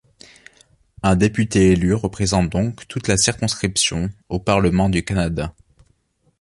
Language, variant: French, Français de métropole